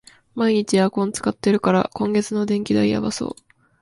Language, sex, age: Japanese, female, 19-29